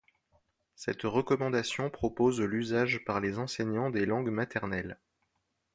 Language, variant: French, Français de métropole